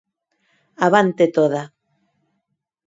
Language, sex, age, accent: Galician, female, 40-49, Neofalante